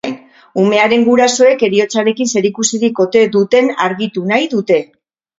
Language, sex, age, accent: Basque, female, 40-49, Mendebalekoa (Araba, Bizkaia, Gipuzkoako mendebaleko herri batzuk)